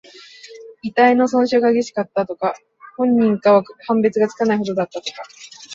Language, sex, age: Japanese, female, 19-29